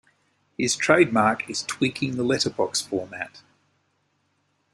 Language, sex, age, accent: English, male, 50-59, Australian English